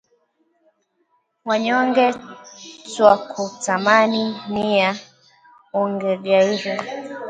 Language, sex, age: Swahili, female, 19-29